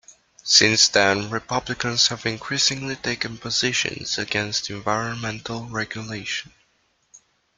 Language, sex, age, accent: English, male, 19-29, United States English